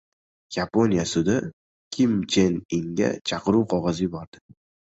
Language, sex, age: Uzbek, male, 19-29